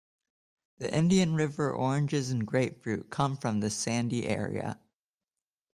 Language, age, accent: English, 19-29, United States English